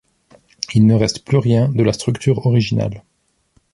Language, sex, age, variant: French, male, 30-39, Français de métropole